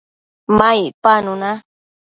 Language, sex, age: Matsés, female, 30-39